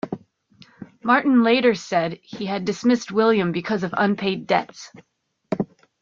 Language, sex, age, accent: English, female, 40-49, United States English